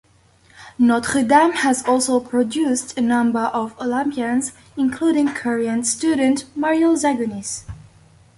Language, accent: English, United States English